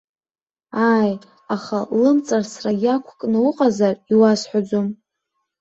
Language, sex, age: Abkhazian, female, under 19